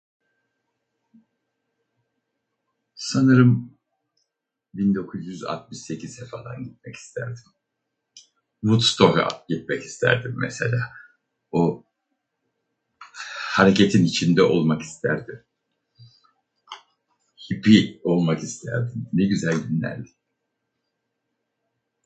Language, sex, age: Turkish, male, 60-69